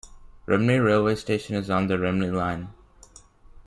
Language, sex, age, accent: English, male, under 19, United States English